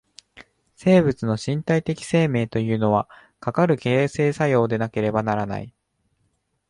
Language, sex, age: Japanese, male, under 19